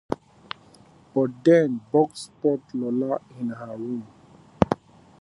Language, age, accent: English, 30-39, England English